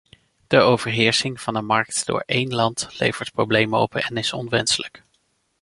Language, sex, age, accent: Dutch, male, 40-49, Nederlands Nederlands